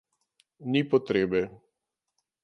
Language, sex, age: Slovenian, male, 60-69